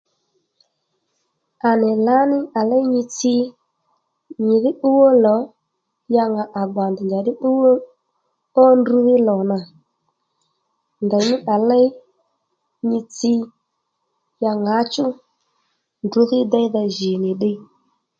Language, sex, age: Lendu, female, 30-39